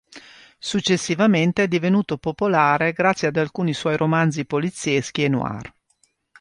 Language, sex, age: Italian, female, 50-59